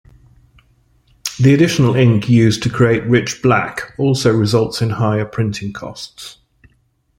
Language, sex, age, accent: English, male, 50-59, England English